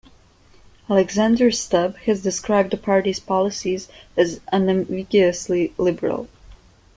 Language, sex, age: English, female, 19-29